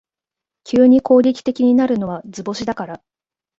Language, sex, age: Japanese, female, 19-29